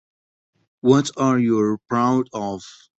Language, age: English, 30-39